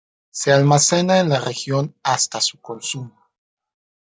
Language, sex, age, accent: Spanish, male, 40-49, México